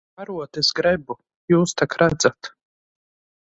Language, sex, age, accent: Latvian, female, 30-39, nav